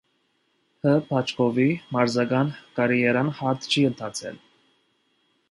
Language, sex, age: Armenian, male, 19-29